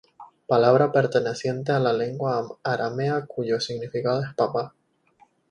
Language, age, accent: Spanish, 19-29, España: Islas Canarias